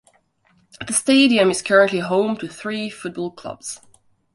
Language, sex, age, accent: English, female, 30-39, Irish English